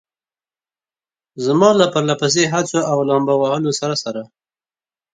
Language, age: Pashto, 19-29